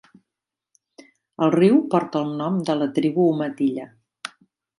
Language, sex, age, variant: Catalan, female, 60-69, Central